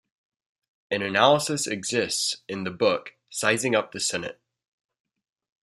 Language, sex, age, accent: English, male, under 19, United States English